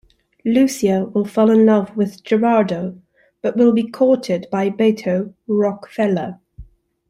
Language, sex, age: English, male, 19-29